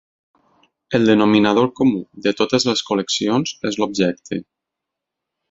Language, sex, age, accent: Catalan, male, 30-39, valencià